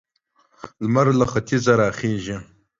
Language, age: Pashto, 19-29